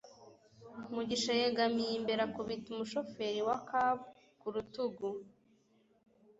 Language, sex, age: Kinyarwanda, female, under 19